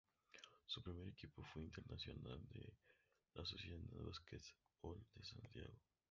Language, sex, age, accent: Spanish, male, 19-29, México